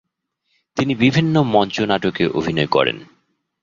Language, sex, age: Bengali, male, 40-49